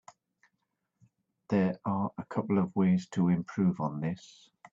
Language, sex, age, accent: English, male, 60-69, England English